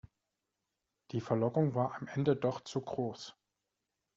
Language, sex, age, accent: German, male, 40-49, Deutschland Deutsch